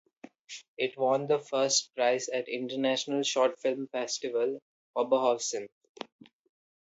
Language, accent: English, India and South Asia (India, Pakistan, Sri Lanka)